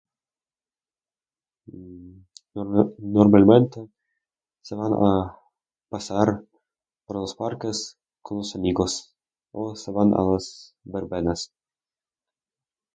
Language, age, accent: Spanish, under 19, España: Norte peninsular (Asturias, Castilla y León, Cantabria, País Vasco, Navarra, Aragón, La Rioja, Guadalajara, Cuenca)